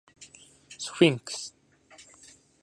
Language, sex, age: Japanese, male, 19-29